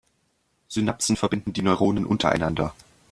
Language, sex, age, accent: German, male, under 19, Deutschland Deutsch